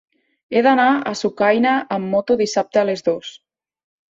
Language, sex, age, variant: Catalan, female, 19-29, Nord-Occidental